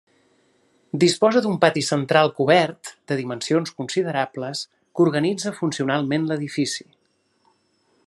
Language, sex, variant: Catalan, male, Central